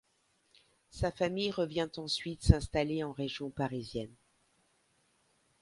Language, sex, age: French, female, 50-59